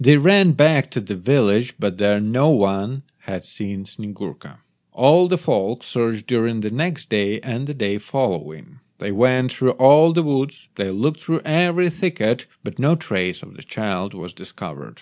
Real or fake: real